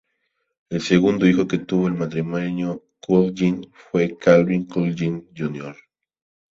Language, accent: Spanish, México